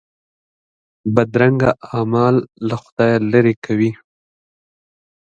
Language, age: Pashto, 19-29